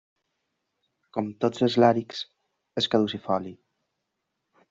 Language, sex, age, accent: Catalan, male, 19-29, valencià